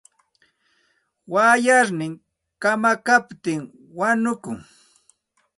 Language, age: Santa Ana de Tusi Pasco Quechua, 40-49